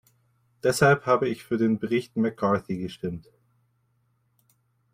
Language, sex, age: German, male, 19-29